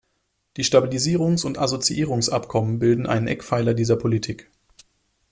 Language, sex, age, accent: German, male, 19-29, Deutschland Deutsch